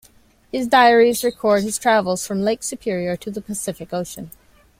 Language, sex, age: English, female, 19-29